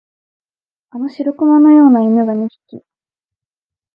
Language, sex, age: Japanese, female, 19-29